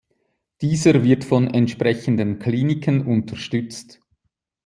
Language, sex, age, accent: German, male, 40-49, Schweizerdeutsch